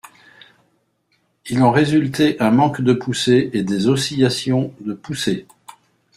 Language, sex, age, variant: French, male, 50-59, Français de métropole